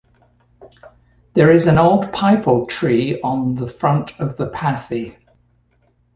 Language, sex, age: English, male, 60-69